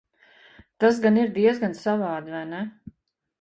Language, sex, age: Latvian, female, 40-49